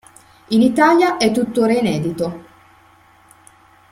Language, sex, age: Italian, female, 50-59